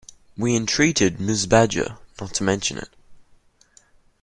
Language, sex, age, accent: English, male, under 19, Australian English